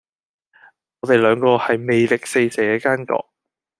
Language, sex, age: Cantonese, male, 19-29